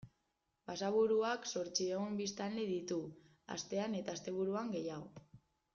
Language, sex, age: Basque, female, 19-29